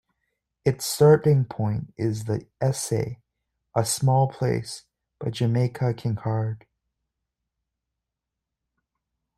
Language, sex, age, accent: English, male, 19-29, Canadian English